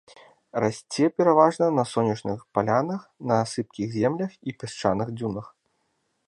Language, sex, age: Belarusian, male, 30-39